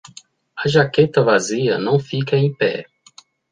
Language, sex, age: Portuguese, male, 30-39